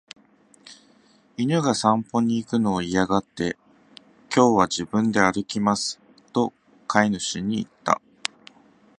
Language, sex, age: Japanese, male, 30-39